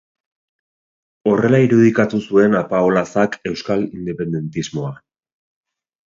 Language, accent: Basque, Erdialdekoa edo Nafarra (Gipuzkoa, Nafarroa)